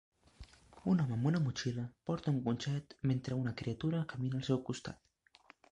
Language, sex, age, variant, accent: Catalan, male, under 19, Central, central